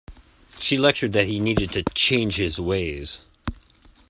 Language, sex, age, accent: English, male, 40-49, United States English